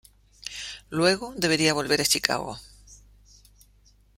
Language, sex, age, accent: Spanish, female, 50-59, Chileno: Chile, Cuyo